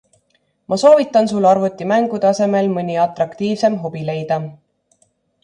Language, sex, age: Estonian, female, 30-39